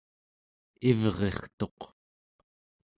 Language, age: Central Yupik, 30-39